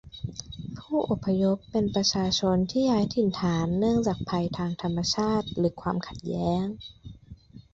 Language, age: Thai, 19-29